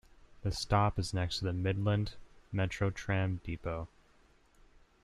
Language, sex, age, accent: English, male, under 19, United States English